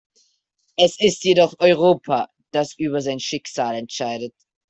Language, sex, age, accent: German, male, under 19, Österreichisches Deutsch